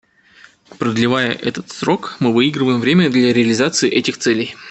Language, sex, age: Russian, male, 30-39